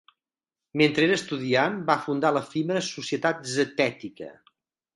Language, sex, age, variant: Catalan, male, 50-59, Central